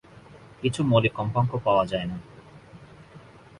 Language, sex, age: Bengali, male, 19-29